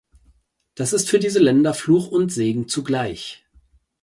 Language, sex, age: German, male, 30-39